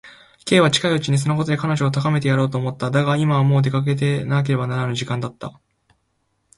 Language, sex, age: Japanese, male, 19-29